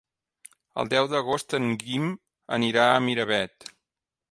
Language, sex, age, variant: Catalan, male, 40-49, Central